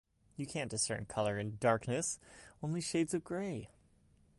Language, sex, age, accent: English, male, 19-29, United States English